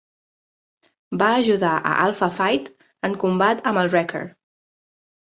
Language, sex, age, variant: Catalan, female, 30-39, Central